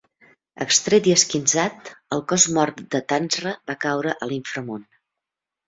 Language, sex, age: Catalan, female, 60-69